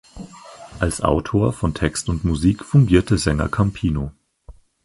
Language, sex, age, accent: German, male, 19-29, Deutschland Deutsch